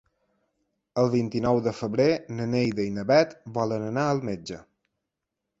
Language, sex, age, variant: Catalan, male, 30-39, Balear